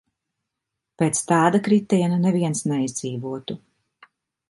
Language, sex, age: Latvian, female, 50-59